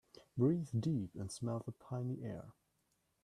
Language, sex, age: English, male, 19-29